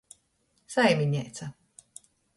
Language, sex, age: Latgalian, female, 40-49